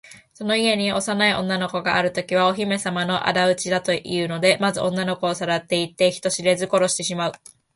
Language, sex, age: Japanese, female, 19-29